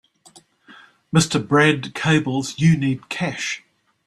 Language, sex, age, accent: English, male, 60-69, New Zealand English